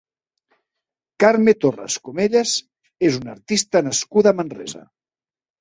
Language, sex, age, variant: Catalan, male, 40-49, Central